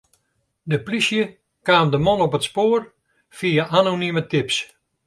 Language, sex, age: Western Frisian, male, 70-79